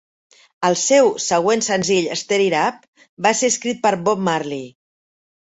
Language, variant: Catalan, Central